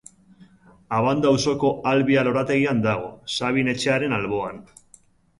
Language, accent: Basque, Mendebalekoa (Araba, Bizkaia, Gipuzkoako mendebaleko herri batzuk)